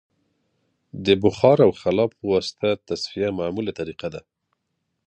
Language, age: Pashto, 30-39